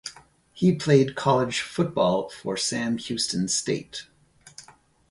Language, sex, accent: English, male, United States English